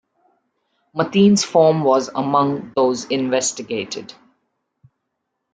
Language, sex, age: English, female, 30-39